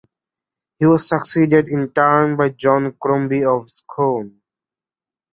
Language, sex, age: English, male, 19-29